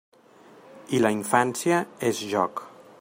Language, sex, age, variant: Catalan, male, 40-49, Central